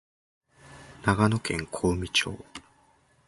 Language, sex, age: Japanese, male, 19-29